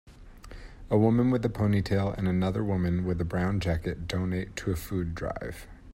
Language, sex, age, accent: English, male, 30-39, United States English